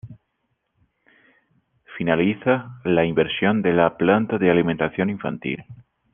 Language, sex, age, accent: Spanish, male, 19-29, España: Centro-Sur peninsular (Madrid, Toledo, Castilla-La Mancha)